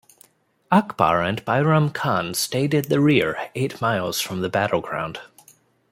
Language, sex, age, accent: English, male, 30-39, United States English